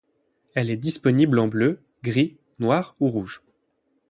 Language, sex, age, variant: French, male, 19-29, Français de métropole